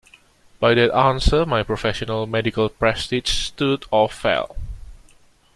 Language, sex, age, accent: English, male, 19-29, Singaporean English